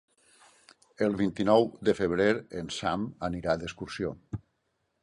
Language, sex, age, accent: Catalan, male, 60-69, valencià